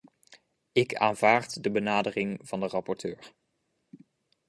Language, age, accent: Dutch, 19-29, Nederlands Nederlands